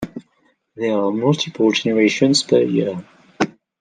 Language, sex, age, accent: English, male, 40-49, England English